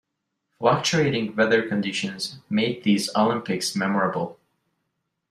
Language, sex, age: English, male, 30-39